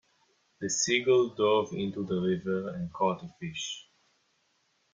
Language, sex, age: English, male, 19-29